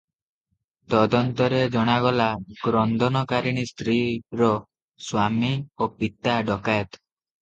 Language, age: Odia, 19-29